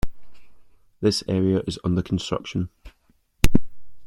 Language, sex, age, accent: English, male, 30-39, Scottish English